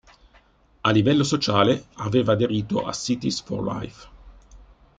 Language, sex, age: Italian, male, 50-59